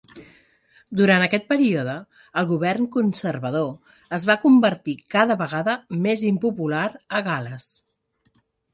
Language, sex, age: Catalan, female, 40-49